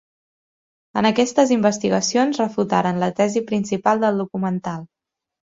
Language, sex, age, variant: Catalan, female, 19-29, Central